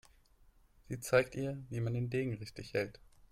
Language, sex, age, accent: German, male, 19-29, Deutschland Deutsch